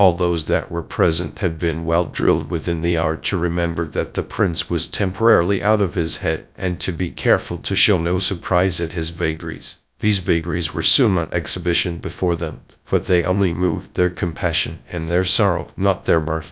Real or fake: fake